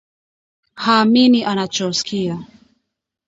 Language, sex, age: Swahili, female, 30-39